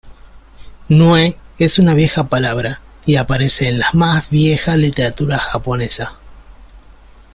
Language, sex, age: Spanish, male, 30-39